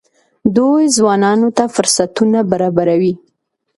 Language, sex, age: Pashto, female, 19-29